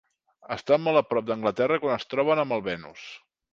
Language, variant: Catalan, Central